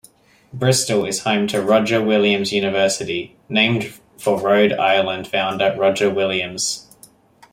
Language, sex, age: English, male, 19-29